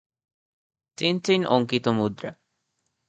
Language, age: Bengali, 19-29